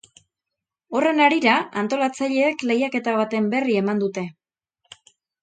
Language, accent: Basque, Erdialdekoa edo Nafarra (Gipuzkoa, Nafarroa)